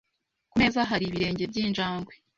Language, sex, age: Kinyarwanda, female, 19-29